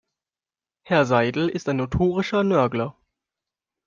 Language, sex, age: German, male, under 19